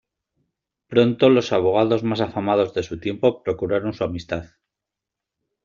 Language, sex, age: Spanish, male, 50-59